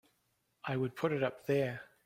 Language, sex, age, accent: English, male, 40-49, New Zealand English